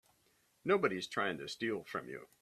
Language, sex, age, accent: English, male, 70-79, United States English